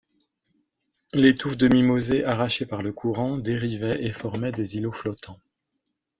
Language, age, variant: French, 40-49, Français de métropole